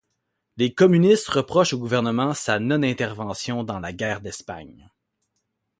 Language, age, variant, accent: French, 40-49, Français d'Amérique du Nord, Français du Canada